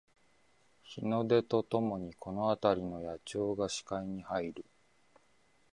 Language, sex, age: Japanese, male, 30-39